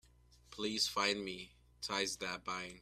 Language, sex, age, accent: English, male, 19-29, United States English